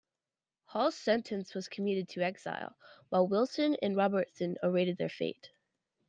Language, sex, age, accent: English, female, under 19, United States English